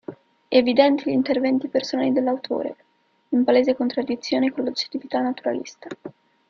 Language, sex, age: Italian, female, under 19